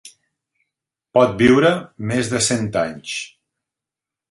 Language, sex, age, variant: Catalan, male, 40-49, Central